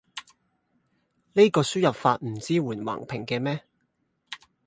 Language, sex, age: Cantonese, male, 19-29